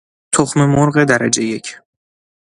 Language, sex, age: Persian, male, 19-29